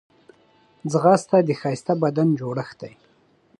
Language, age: Pashto, 30-39